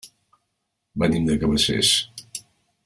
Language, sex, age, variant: Catalan, male, 50-59, Central